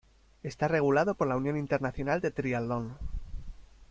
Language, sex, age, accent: Spanish, male, 30-39, España: Norte peninsular (Asturias, Castilla y León, Cantabria, País Vasco, Navarra, Aragón, La Rioja, Guadalajara, Cuenca)